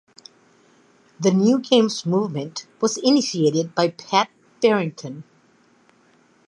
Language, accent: English, United States English